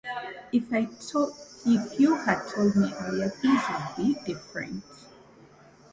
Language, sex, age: English, female, 30-39